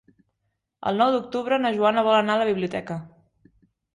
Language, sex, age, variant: Catalan, female, 19-29, Central